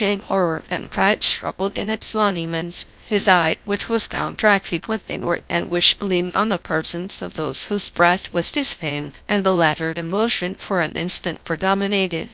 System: TTS, GlowTTS